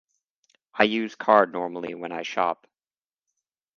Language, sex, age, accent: English, male, 19-29, United States English